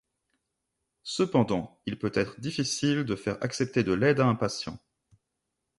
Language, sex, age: French, male, 30-39